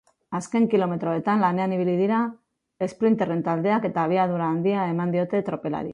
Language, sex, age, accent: Basque, female, 50-59, Mendebalekoa (Araba, Bizkaia, Gipuzkoako mendebaleko herri batzuk)